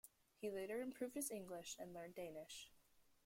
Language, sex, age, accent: English, female, under 19, United States English